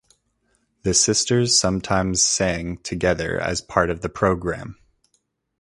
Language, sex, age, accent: English, male, 19-29, United States English